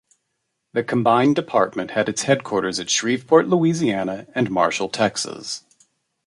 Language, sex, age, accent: English, male, 50-59, United States English